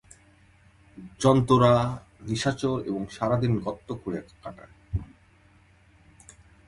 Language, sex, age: Bengali, male, 19-29